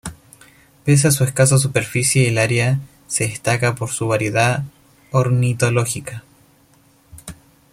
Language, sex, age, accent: Spanish, male, 30-39, Chileno: Chile, Cuyo